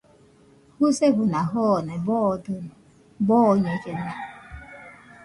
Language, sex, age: Nüpode Huitoto, female, 40-49